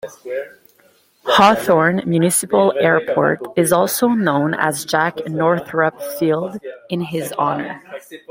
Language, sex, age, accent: English, female, 19-29, Canadian English